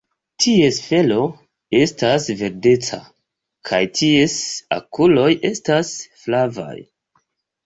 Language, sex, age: Esperanto, male, 19-29